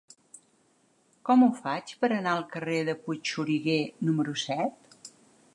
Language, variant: Catalan, Central